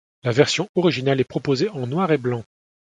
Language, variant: French, Français de métropole